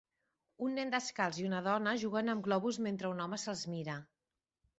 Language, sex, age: Catalan, female, 40-49